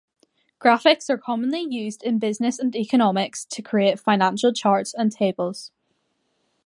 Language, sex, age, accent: English, female, under 19, Irish English